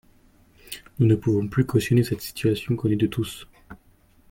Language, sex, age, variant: French, male, 30-39, Français de métropole